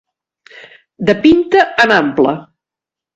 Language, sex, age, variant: Catalan, female, 50-59, Central